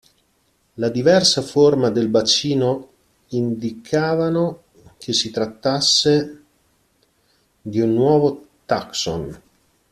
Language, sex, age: Italian, male, 40-49